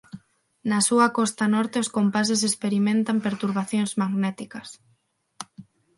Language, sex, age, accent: Galician, female, under 19, Central (gheada); Neofalante